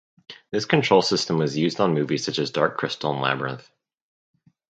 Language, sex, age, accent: English, male, under 19, United States English